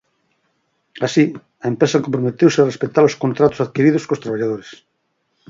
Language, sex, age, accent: Galician, male, 50-59, Atlántico (seseo e gheada)